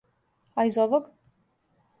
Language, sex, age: Serbian, female, 19-29